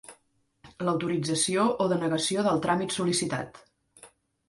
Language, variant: Catalan, Central